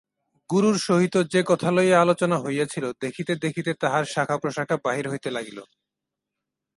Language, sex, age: Bengali, male, 19-29